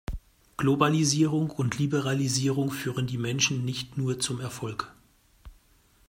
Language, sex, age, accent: German, male, 40-49, Deutschland Deutsch